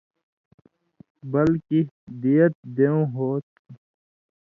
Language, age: Indus Kohistani, 19-29